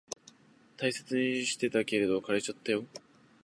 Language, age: Japanese, under 19